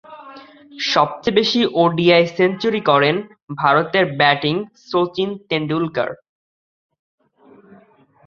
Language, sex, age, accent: Bengali, male, 19-29, Bangladeshi